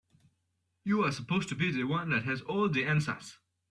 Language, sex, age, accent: English, male, 19-29, West Indies and Bermuda (Bahamas, Bermuda, Jamaica, Trinidad)